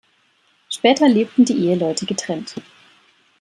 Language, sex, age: German, female, 30-39